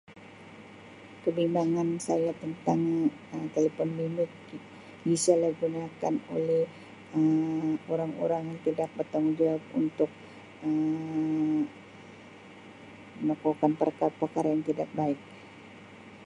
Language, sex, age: Sabah Malay, female, 60-69